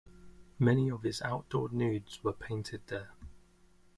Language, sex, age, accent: English, male, 30-39, England English